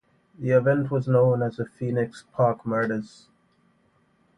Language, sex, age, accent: English, male, 30-39, England English